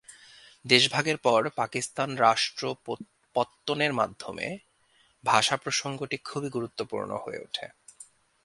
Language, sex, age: Bengali, male, 19-29